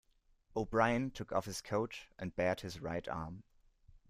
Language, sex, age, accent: English, male, 19-29, United States English